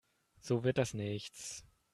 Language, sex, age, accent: German, male, 19-29, Deutschland Deutsch